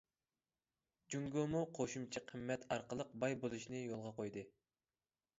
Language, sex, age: Uyghur, male, 30-39